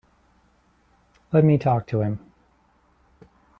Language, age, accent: English, 19-29, United States English